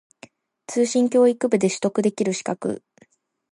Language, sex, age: Japanese, female, 19-29